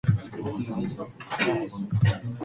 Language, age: Cantonese, 19-29